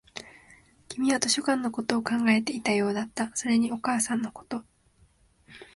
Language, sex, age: Japanese, female, 19-29